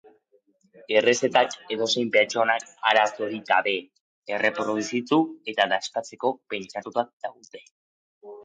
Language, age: Basque, under 19